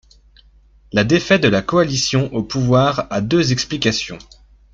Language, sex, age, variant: French, male, 19-29, Français de métropole